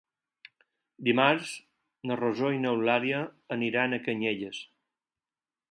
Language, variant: Catalan, Balear